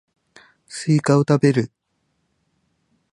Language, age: Japanese, 19-29